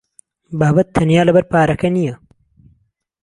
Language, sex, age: Central Kurdish, male, 19-29